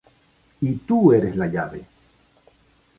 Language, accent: Spanish, Caribe: Cuba, Venezuela, Puerto Rico, República Dominicana, Panamá, Colombia caribeña, México caribeño, Costa del golfo de México